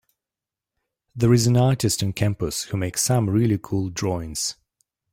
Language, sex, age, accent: English, male, 30-39, New Zealand English